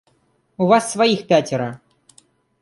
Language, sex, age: Russian, male, under 19